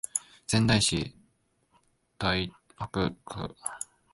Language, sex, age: Japanese, male, 19-29